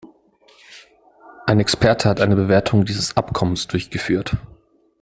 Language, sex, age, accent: German, male, 19-29, Deutschland Deutsch